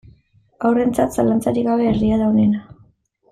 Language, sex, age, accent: Basque, female, 19-29, Erdialdekoa edo Nafarra (Gipuzkoa, Nafarroa)